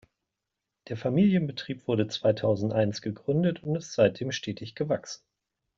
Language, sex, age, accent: German, male, 40-49, Deutschland Deutsch